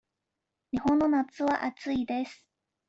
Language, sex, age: Japanese, female, 19-29